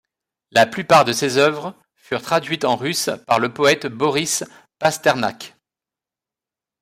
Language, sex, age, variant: French, male, 40-49, Français de métropole